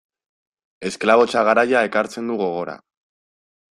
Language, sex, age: Basque, male, 19-29